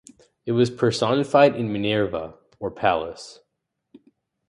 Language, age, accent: English, under 19, United States English